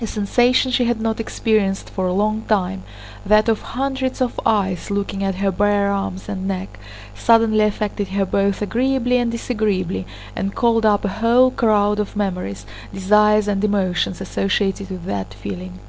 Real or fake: real